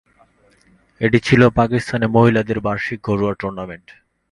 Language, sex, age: Bengali, male, 19-29